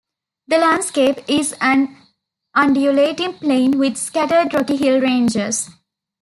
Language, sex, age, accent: English, female, 19-29, India and South Asia (India, Pakistan, Sri Lanka)